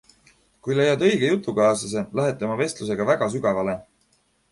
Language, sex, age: Estonian, male, 19-29